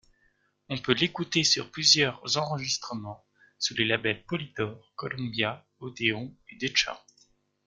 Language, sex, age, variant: French, male, 19-29, Français de métropole